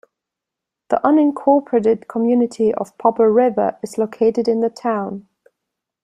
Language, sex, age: English, female, 19-29